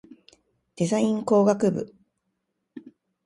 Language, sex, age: Japanese, female, 40-49